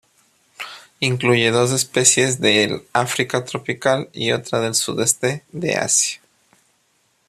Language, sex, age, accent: Spanish, male, 40-49, Andino-Pacífico: Colombia, Perú, Ecuador, oeste de Bolivia y Venezuela andina